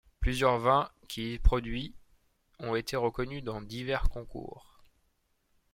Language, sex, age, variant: French, male, 19-29, Français de métropole